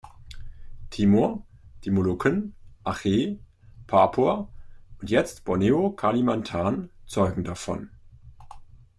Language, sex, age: German, male, 30-39